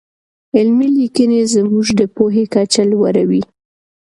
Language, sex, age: Pashto, female, 19-29